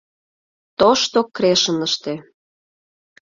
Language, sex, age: Mari, female, 30-39